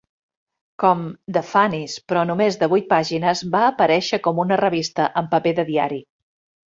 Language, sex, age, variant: Catalan, female, 50-59, Central